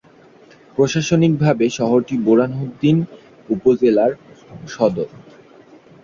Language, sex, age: Bengali, male, 19-29